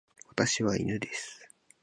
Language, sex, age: Japanese, male, under 19